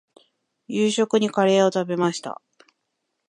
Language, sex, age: Japanese, female, 40-49